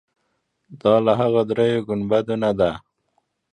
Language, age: Pashto, 30-39